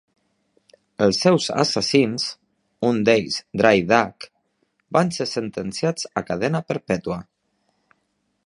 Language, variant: Catalan, Central